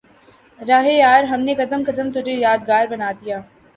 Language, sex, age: Urdu, female, 19-29